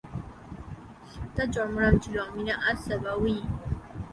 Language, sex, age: Bengali, female, 19-29